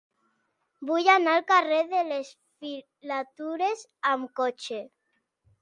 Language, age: Catalan, under 19